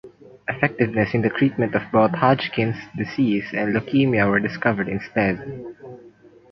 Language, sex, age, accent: English, male, under 19, Filipino